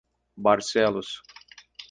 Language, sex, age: Portuguese, male, 19-29